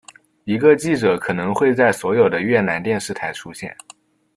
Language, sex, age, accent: Chinese, male, under 19, 出生地：浙江省